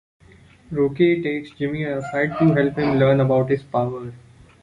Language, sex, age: English, male, under 19